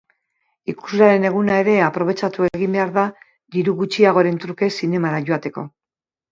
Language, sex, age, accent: Basque, female, 50-59, Mendebalekoa (Araba, Bizkaia, Gipuzkoako mendebaleko herri batzuk)